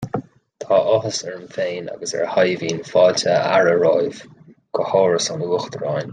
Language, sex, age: Irish, male, 30-39